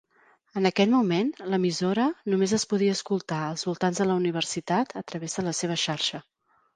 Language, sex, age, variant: Catalan, female, 40-49, Central